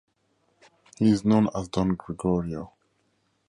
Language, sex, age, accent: English, male, 30-39, Southern African (South Africa, Zimbabwe, Namibia)